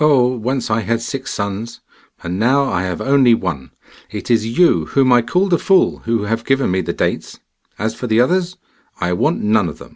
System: none